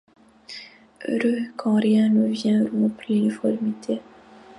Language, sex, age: French, female, 19-29